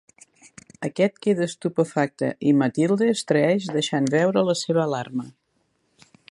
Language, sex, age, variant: Catalan, female, 60-69, Central